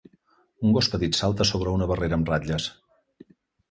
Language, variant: Catalan, Central